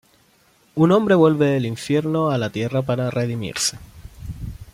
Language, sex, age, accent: Spanish, male, 19-29, Chileno: Chile, Cuyo